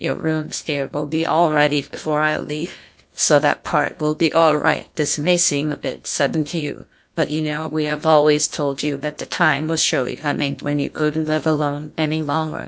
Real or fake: fake